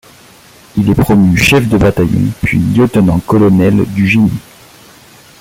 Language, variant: French, Français de métropole